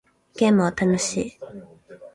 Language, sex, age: Japanese, female, 19-29